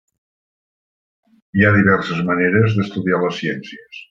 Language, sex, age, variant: Catalan, female, 50-59, Central